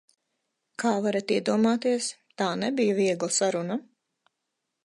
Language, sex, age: Latvian, female, 30-39